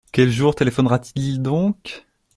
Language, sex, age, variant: French, male, 19-29, Français de métropole